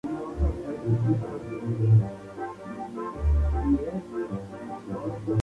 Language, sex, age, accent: Spanish, male, 19-29, México